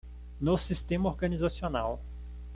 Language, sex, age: Portuguese, male, 30-39